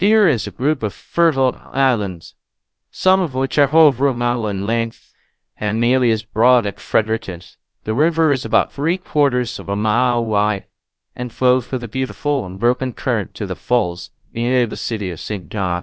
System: TTS, VITS